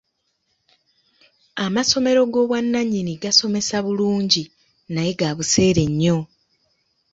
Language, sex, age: Ganda, female, 30-39